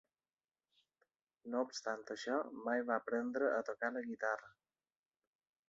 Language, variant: Catalan, Balear